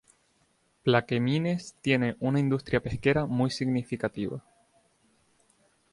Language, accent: Spanish, España: Islas Canarias